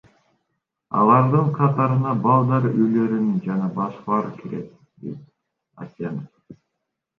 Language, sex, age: Kyrgyz, male, 19-29